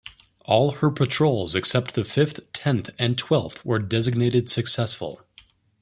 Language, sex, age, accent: English, male, 19-29, United States English